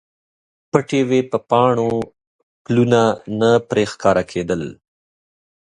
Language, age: Pashto, 30-39